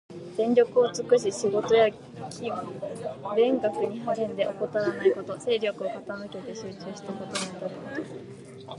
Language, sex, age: Japanese, female, 19-29